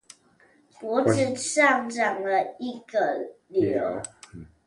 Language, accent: Chinese, 出生地：臺北市